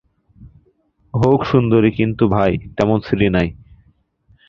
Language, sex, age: Bengali, male, 19-29